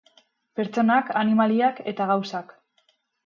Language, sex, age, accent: Basque, female, 19-29, Mendebalekoa (Araba, Bizkaia, Gipuzkoako mendebaleko herri batzuk)